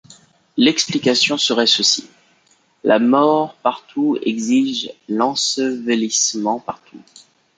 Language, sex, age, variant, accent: French, male, 19-29, Français des départements et régions d'outre-mer, Français de Guadeloupe